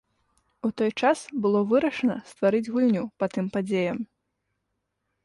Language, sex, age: Belarusian, female, 19-29